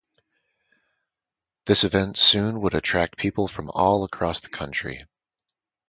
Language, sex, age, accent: English, male, 30-39, United States English